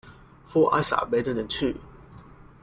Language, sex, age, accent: English, male, 19-29, Malaysian English